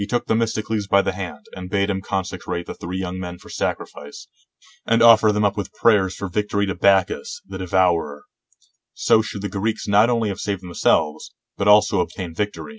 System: none